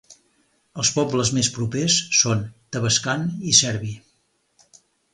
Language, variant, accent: Catalan, Central, central; Empordanès